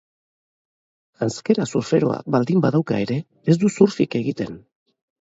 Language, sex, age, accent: Basque, male, 50-59, Erdialdekoa edo Nafarra (Gipuzkoa, Nafarroa)